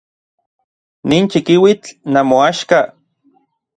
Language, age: Orizaba Nahuatl, 30-39